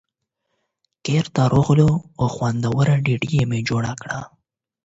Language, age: Pashto, 19-29